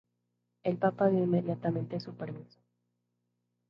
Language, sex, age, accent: Spanish, female, 19-29, México